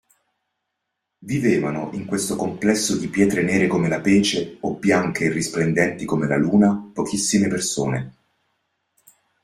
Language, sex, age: Italian, male, 40-49